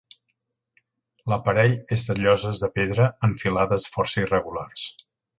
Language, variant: Catalan, Septentrional